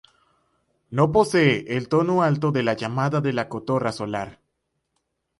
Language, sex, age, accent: Spanish, male, 19-29, Caribe: Cuba, Venezuela, Puerto Rico, República Dominicana, Panamá, Colombia caribeña, México caribeño, Costa del golfo de México